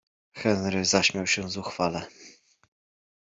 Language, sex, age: Polish, male, 30-39